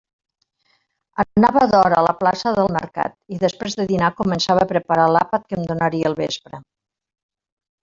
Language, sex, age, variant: Catalan, female, 60-69, Central